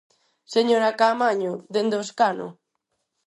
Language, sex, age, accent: Galician, female, under 19, Neofalante